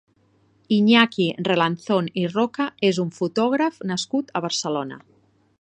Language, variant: Catalan, Nord-Occidental